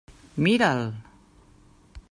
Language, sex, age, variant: Catalan, female, 50-59, Central